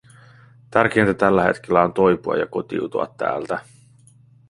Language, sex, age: Finnish, male, 30-39